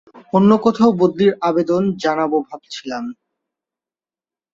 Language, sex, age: Bengali, male, 19-29